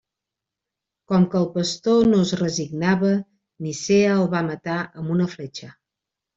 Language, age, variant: Catalan, 40-49, Central